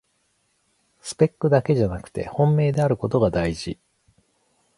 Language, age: Japanese, 40-49